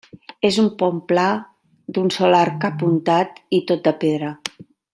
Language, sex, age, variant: Catalan, female, 50-59, Central